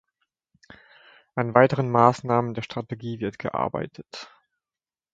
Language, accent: German, Deutschland Deutsch